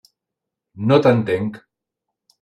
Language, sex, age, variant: Catalan, male, 40-49, Central